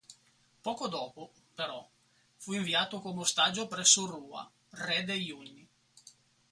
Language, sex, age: Italian, male, 40-49